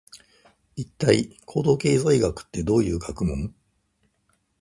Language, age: Japanese, 50-59